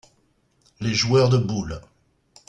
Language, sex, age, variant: French, male, 40-49, Français de métropole